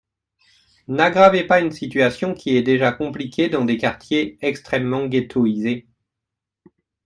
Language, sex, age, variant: French, male, 19-29, Français de métropole